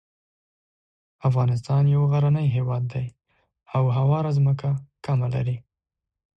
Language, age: Pashto, 19-29